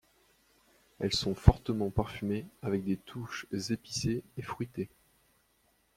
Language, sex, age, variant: French, male, 19-29, Français de métropole